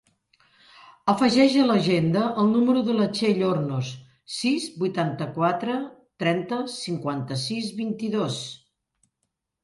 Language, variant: Catalan, Central